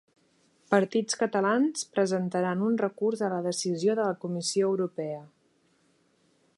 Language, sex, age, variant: Catalan, female, 30-39, Central